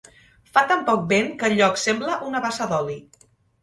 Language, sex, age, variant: Catalan, female, 19-29, Central